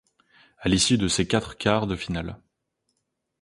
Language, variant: French, Français de métropole